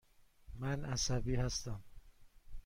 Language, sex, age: Persian, male, 30-39